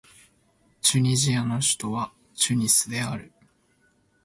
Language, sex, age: Japanese, male, 19-29